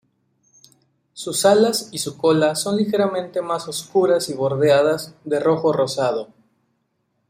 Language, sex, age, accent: Spanish, male, 19-29, México